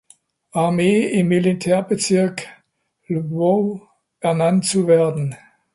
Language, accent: German, Deutschland Deutsch